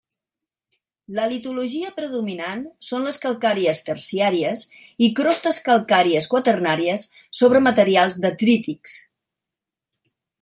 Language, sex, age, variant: Catalan, female, 60-69, Central